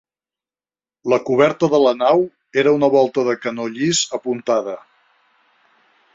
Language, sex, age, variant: Catalan, male, 50-59, Nord-Occidental